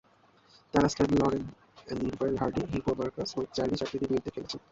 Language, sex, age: Bengali, male, 19-29